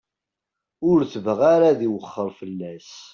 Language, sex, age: Kabyle, male, 30-39